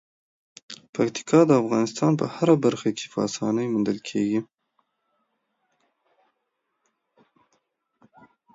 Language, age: Pashto, 19-29